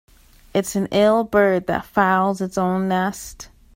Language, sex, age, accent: English, female, 19-29, United States English